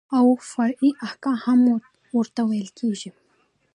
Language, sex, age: Pashto, female, 19-29